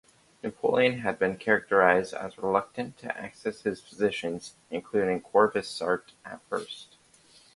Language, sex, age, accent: English, male, under 19, United States English